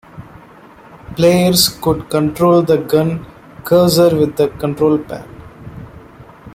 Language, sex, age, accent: English, male, under 19, India and South Asia (India, Pakistan, Sri Lanka)